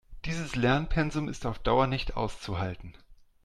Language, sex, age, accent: German, male, 40-49, Deutschland Deutsch